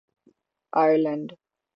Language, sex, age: Urdu, female, 19-29